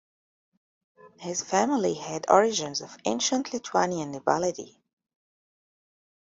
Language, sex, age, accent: English, female, 30-39, United States English